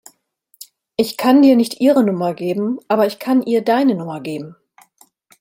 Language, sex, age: German, female, 50-59